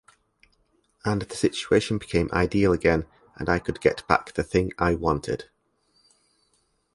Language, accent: English, England English